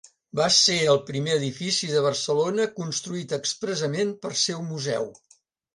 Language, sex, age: Catalan, male, 70-79